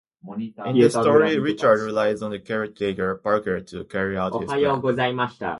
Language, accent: English, United States English